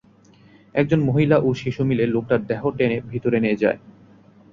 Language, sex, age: Bengali, male, 19-29